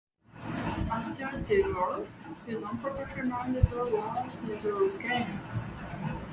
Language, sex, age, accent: English, female, 30-39, United States English; Malaysian English